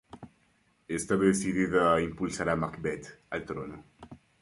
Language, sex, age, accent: Spanish, male, 19-29, América central